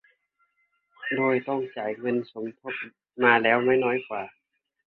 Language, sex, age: Thai, male, 19-29